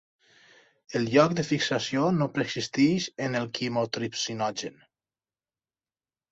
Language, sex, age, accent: Catalan, male, 30-39, valencià